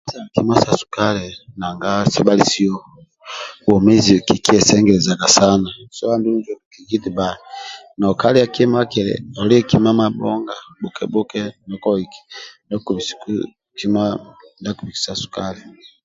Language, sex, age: Amba (Uganda), male, 40-49